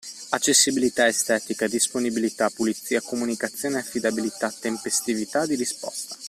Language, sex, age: Italian, male, 19-29